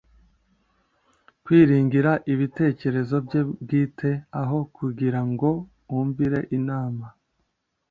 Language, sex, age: Kinyarwanda, male, 19-29